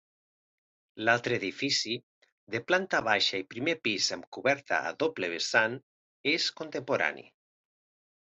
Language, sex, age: Catalan, male, 40-49